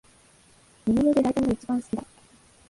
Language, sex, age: Japanese, female, 19-29